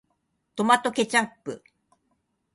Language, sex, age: Japanese, female, 60-69